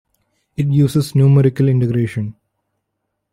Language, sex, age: English, male, 19-29